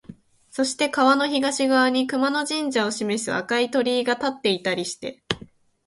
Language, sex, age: Japanese, female, 19-29